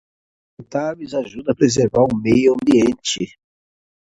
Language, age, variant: Portuguese, 40-49, Portuguese (Brasil)